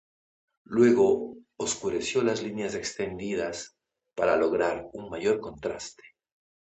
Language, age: Spanish, 60-69